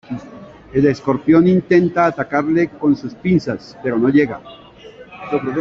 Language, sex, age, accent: Spanish, male, 19-29, Caribe: Cuba, Venezuela, Puerto Rico, República Dominicana, Panamá, Colombia caribeña, México caribeño, Costa del golfo de México